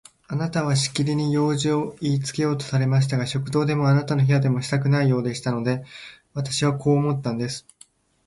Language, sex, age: Japanese, male, under 19